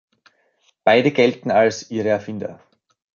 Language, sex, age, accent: German, male, 30-39, Österreichisches Deutsch